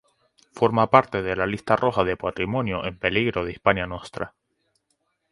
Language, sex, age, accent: Spanish, male, 19-29, España: Islas Canarias